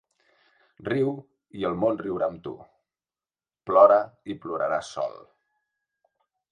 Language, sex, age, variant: Catalan, male, 50-59, Central